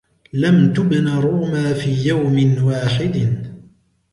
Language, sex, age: Arabic, male, 19-29